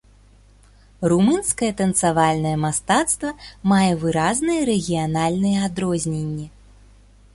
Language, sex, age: Belarusian, female, 30-39